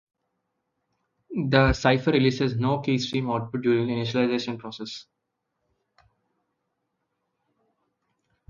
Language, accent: English, India and South Asia (India, Pakistan, Sri Lanka)